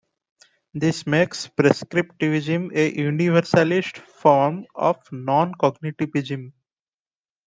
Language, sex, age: English, male, 19-29